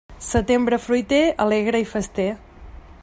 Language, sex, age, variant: Catalan, female, 30-39, Central